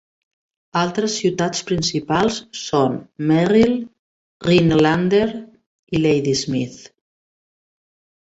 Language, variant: Catalan, Central